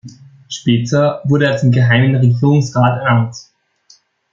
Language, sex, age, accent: German, male, under 19, Österreichisches Deutsch